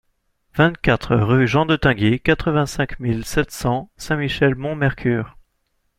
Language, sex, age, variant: French, male, 19-29, Français de métropole